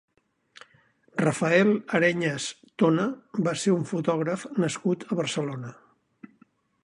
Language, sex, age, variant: Catalan, male, 70-79, Central